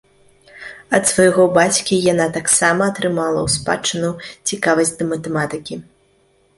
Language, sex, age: Belarusian, female, 19-29